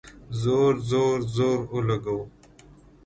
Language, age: Pashto, 19-29